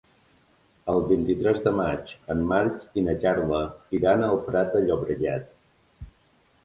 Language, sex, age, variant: Catalan, male, 30-39, Balear